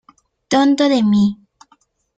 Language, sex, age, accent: Spanish, female, 19-29, América central